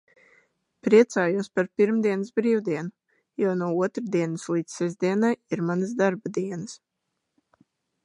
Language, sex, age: Latvian, female, 30-39